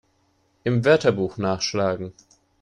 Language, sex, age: German, male, 19-29